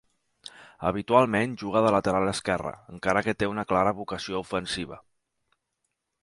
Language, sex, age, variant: Catalan, male, 40-49, Central